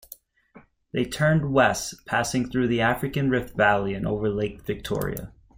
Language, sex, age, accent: English, male, 19-29, United States English